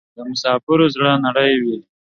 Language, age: Pashto, 19-29